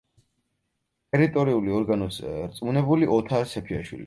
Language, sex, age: Georgian, male, 19-29